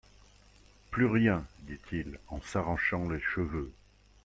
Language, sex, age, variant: French, male, 50-59, Français de métropole